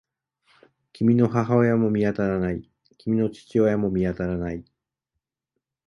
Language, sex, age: Japanese, male, 40-49